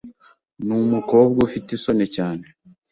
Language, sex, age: Kinyarwanda, male, 19-29